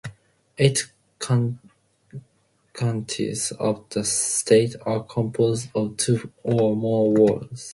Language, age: English, 19-29